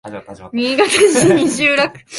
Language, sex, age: Japanese, female, 19-29